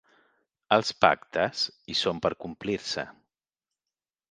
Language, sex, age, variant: Catalan, male, 40-49, Central